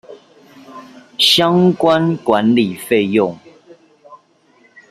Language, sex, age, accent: Chinese, male, 40-49, 出生地：臺北市